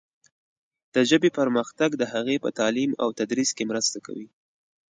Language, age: Pashto, 19-29